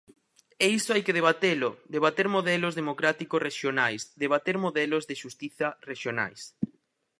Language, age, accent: Galician, 19-29, Central (gheada)